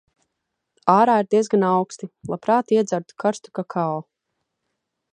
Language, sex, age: Latvian, female, 19-29